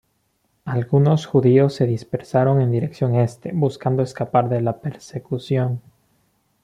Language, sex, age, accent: Spanish, male, 19-29, Andino-Pacífico: Colombia, Perú, Ecuador, oeste de Bolivia y Venezuela andina